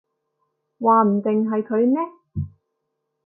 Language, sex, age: Cantonese, female, 19-29